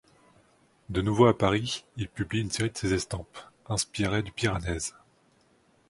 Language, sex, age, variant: French, male, 30-39, Français de métropole